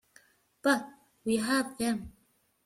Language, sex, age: English, female, 40-49